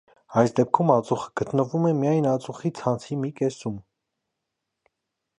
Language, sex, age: Armenian, male, 19-29